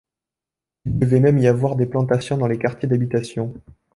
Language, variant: French, Français de métropole